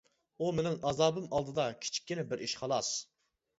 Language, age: Uyghur, 19-29